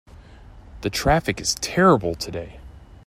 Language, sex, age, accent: English, male, 19-29, United States English